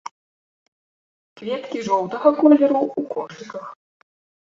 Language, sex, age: Belarusian, female, 19-29